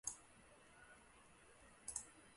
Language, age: Chinese, 19-29